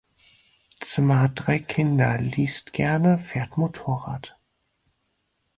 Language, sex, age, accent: German, male, 19-29, Deutschland Deutsch